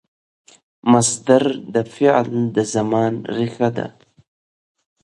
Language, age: Pashto, 19-29